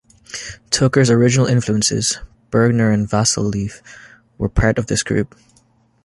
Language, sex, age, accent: English, male, 19-29, Irish English